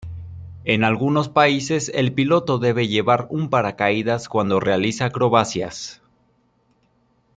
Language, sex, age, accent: Spanish, male, 19-29, México